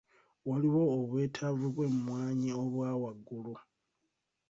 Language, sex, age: Ganda, male, 30-39